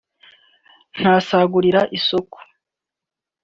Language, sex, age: Kinyarwanda, male, 19-29